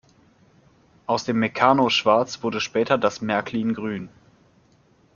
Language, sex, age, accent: German, male, 30-39, Deutschland Deutsch